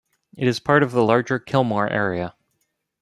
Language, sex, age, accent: English, male, 19-29, United States English